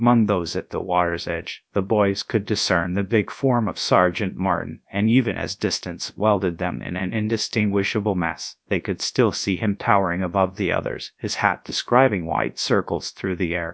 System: TTS, GradTTS